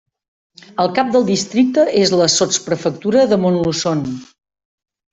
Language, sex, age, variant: Catalan, female, 50-59, Central